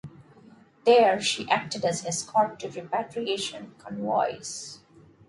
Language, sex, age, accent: English, female, 40-49, India and South Asia (India, Pakistan, Sri Lanka)